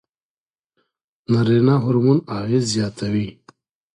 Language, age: Pashto, 30-39